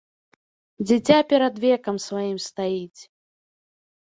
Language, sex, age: Belarusian, female, 19-29